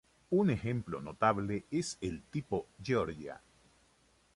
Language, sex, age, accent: Spanish, male, 60-69, Caribe: Cuba, Venezuela, Puerto Rico, República Dominicana, Panamá, Colombia caribeña, México caribeño, Costa del golfo de México